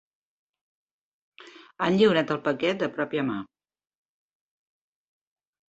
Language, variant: Catalan, Septentrional